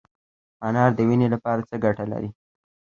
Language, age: Pashto, under 19